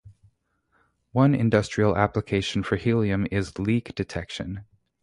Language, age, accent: English, 30-39, United States English